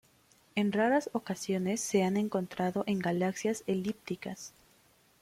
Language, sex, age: Spanish, female, 19-29